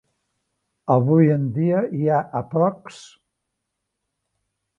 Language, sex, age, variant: Catalan, male, 60-69, Central